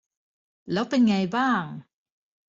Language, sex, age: Thai, female, 30-39